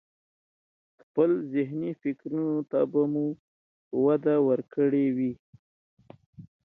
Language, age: Pashto, 30-39